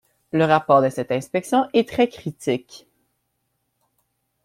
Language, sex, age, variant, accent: French, male, 19-29, Français d'Amérique du Nord, Français du Canada